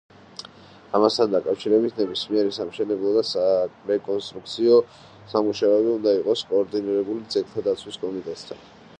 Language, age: Georgian, 19-29